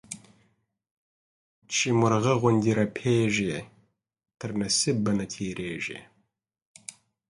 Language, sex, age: Pashto, male, 30-39